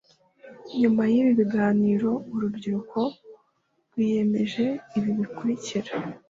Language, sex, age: Kinyarwanda, female, 19-29